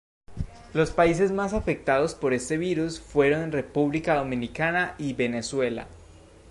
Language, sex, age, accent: Spanish, male, under 19, Andino-Pacífico: Colombia, Perú, Ecuador, oeste de Bolivia y Venezuela andina